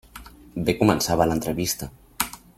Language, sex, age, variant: Catalan, male, under 19, Central